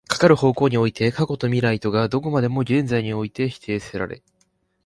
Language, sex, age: Japanese, male, 19-29